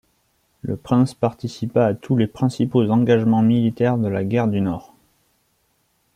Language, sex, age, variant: French, male, 19-29, Français de métropole